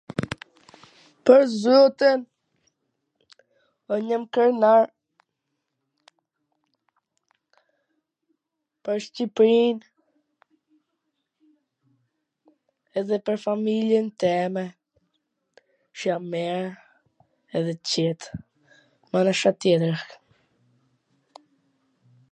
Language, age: Gheg Albanian, under 19